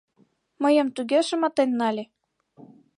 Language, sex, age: Mari, female, 19-29